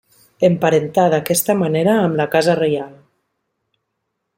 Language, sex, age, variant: Catalan, female, 30-39, Nord-Occidental